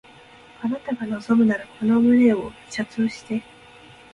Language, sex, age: Japanese, female, 19-29